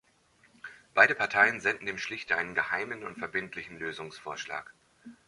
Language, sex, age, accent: German, male, 40-49, Deutschland Deutsch